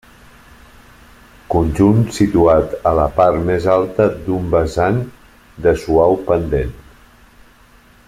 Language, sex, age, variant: Catalan, male, 40-49, Central